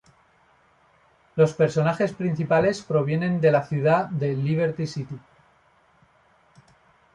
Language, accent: Spanish, España: Centro-Sur peninsular (Madrid, Toledo, Castilla-La Mancha)